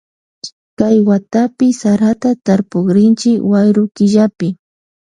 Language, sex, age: Loja Highland Quichua, female, 19-29